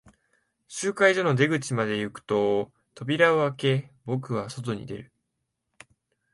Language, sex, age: Japanese, male, 19-29